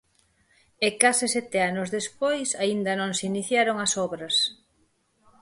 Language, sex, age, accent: Galician, female, 50-59, Normativo (estándar)